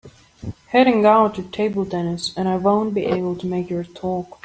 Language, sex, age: English, female, 30-39